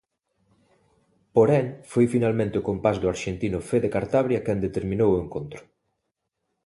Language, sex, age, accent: Galician, male, 30-39, Central (gheada)